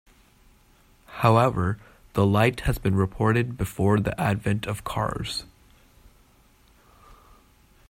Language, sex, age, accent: English, male, under 19, United States English